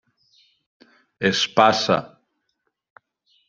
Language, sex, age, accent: Catalan, male, 50-59, valencià